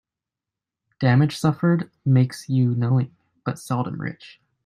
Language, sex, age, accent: English, male, 19-29, United States English